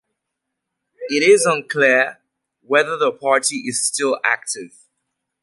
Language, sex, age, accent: English, male, 30-39, United States English